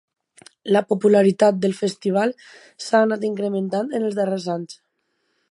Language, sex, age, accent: Catalan, female, 19-29, valencià